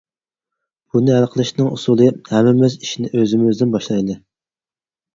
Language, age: Uyghur, 30-39